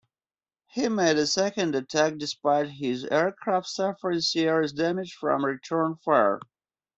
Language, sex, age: English, male, 50-59